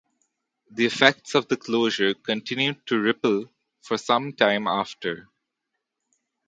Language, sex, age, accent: English, male, 19-29, India and South Asia (India, Pakistan, Sri Lanka)